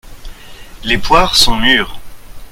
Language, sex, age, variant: French, male, 30-39, Français de métropole